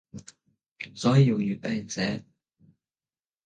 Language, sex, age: Cantonese, male, under 19